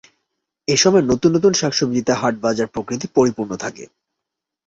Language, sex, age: Bengali, male, 19-29